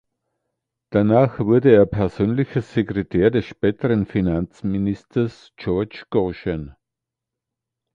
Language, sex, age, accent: German, male, 60-69, Österreichisches Deutsch